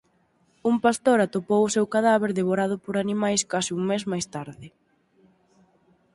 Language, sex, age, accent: Galician, female, 19-29, Atlántico (seseo e gheada)